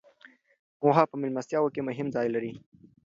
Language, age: Pashto, 19-29